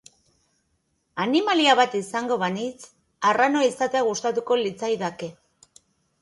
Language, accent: Basque, Erdialdekoa edo Nafarra (Gipuzkoa, Nafarroa)